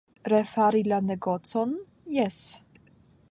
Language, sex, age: Esperanto, female, 19-29